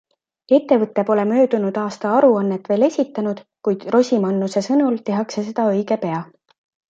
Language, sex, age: Estonian, female, 30-39